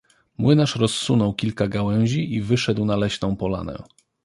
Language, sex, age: Polish, male, 30-39